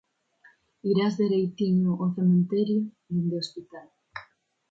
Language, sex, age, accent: Galician, female, 19-29, Neofalante